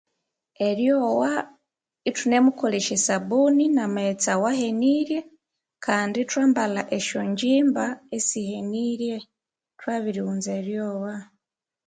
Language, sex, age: Konzo, female, 30-39